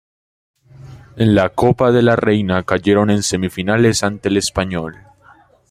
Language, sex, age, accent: Spanish, male, 19-29, Caribe: Cuba, Venezuela, Puerto Rico, República Dominicana, Panamá, Colombia caribeña, México caribeño, Costa del golfo de México